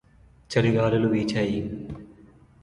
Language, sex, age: Telugu, male, under 19